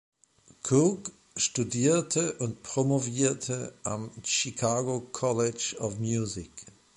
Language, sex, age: German, male, 40-49